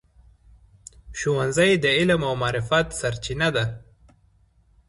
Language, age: Pashto, 19-29